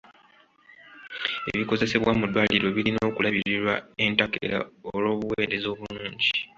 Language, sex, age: Ganda, male, 19-29